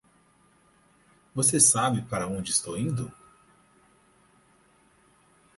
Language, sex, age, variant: Portuguese, male, 30-39, Portuguese (Brasil)